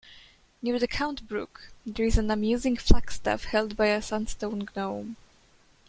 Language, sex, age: English, female, under 19